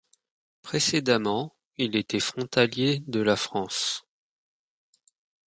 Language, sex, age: French, male, 30-39